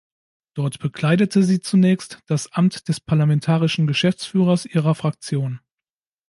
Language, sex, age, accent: German, male, 40-49, Deutschland Deutsch